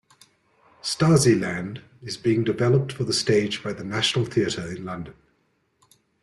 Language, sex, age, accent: English, male, 40-49, Southern African (South Africa, Zimbabwe, Namibia)